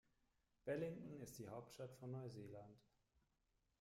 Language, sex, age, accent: German, male, 30-39, Deutschland Deutsch